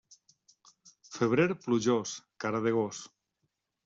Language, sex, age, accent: Catalan, male, 50-59, valencià